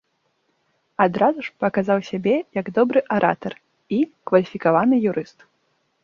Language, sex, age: Belarusian, female, 19-29